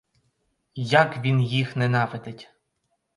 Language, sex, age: Ukrainian, male, 30-39